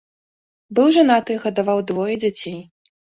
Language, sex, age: Belarusian, female, 30-39